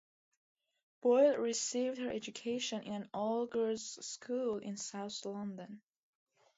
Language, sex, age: English, female, under 19